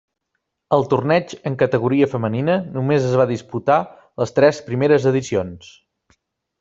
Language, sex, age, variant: Catalan, male, 30-39, Nord-Occidental